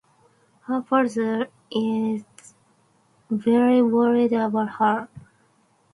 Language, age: English, 19-29